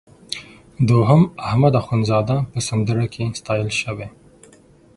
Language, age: Pashto, 30-39